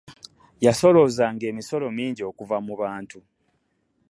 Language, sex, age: Ganda, male, 30-39